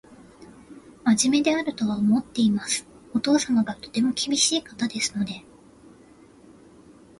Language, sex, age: Japanese, female, 30-39